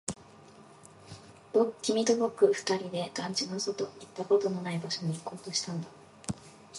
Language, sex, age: Japanese, female, 19-29